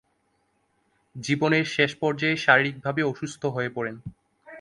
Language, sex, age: Bengali, male, 19-29